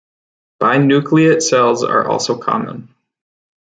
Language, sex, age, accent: English, male, 19-29, United States English